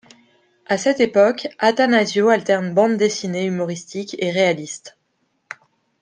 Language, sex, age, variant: French, female, 30-39, Français de métropole